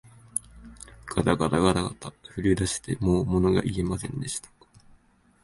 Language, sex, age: Japanese, male, 19-29